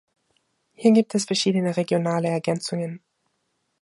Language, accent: German, Österreichisches Deutsch